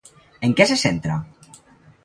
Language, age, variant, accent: Catalan, under 19, Valencià septentrional, valencià